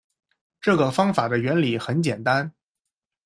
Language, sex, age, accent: Chinese, male, 19-29, 出生地：江苏省